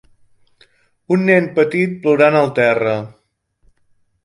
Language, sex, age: Catalan, male, 30-39